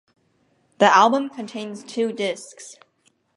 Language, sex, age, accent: English, female, under 19, United States English